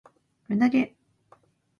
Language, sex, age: Japanese, female, 50-59